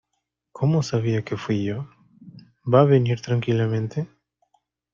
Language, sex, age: Spanish, male, 19-29